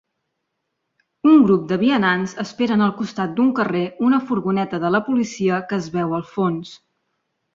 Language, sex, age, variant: Catalan, female, 19-29, Central